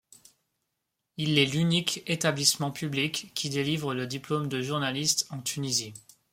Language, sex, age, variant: French, male, 19-29, Français de métropole